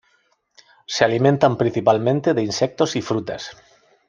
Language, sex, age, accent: Spanish, male, 40-49, España: Sur peninsular (Andalucia, Extremadura, Murcia)